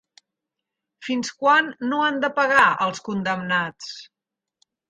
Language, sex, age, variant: Catalan, female, 50-59, Central